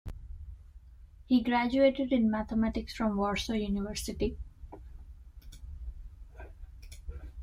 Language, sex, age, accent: English, female, 30-39, India and South Asia (India, Pakistan, Sri Lanka)